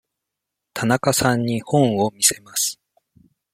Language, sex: Japanese, male